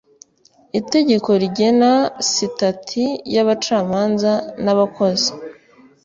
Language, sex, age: Kinyarwanda, female, 19-29